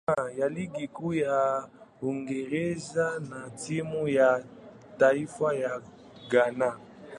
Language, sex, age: Swahili, male, 19-29